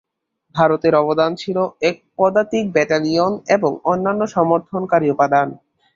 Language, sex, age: Bengali, male, under 19